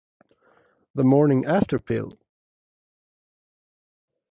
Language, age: English, 40-49